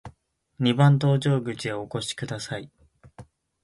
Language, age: Japanese, 19-29